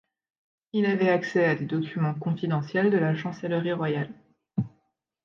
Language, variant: French, Français de métropole